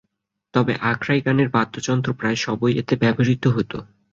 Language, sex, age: Bengali, male, 19-29